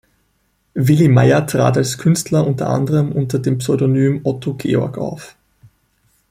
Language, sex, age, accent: German, male, 30-39, Österreichisches Deutsch